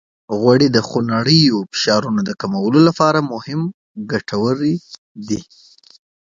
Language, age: Pashto, 19-29